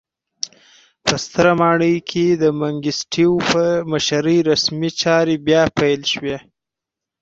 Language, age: Pashto, 19-29